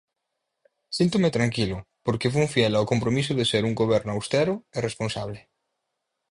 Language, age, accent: Galician, 19-29, Oriental (común en zona oriental)